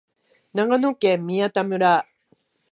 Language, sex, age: Japanese, female, 50-59